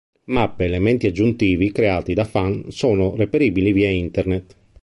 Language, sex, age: Italian, male, 50-59